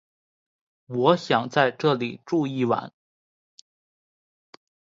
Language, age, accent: Chinese, under 19, 出生地：天津市